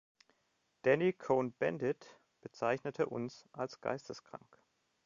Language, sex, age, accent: German, male, 30-39, Deutschland Deutsch